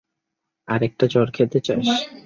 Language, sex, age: Bengali, male, 19-29